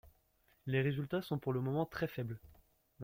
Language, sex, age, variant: French, male, 19-29, Français de métropole